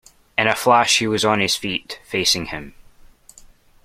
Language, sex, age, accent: English, male, under 19, Scottish English